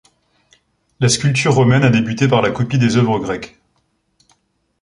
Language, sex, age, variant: French, male, 19-29, Français de métropole